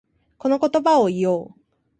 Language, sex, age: Japanese, female, 19-29